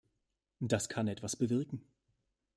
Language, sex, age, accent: German, male, 19-29, Deutschland Deutsch